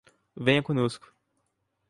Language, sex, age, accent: Portuguese, male, 19-29, Mineiro